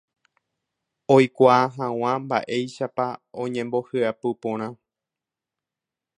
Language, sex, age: Guarani, male, 30-39